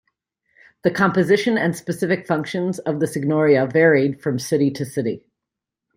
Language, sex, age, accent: English, female, 30-39, United States English